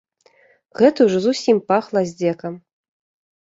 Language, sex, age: Belarusian, female, 30-39